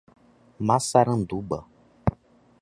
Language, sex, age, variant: Portuguese, male, 19-29, Portuguese (Brasil)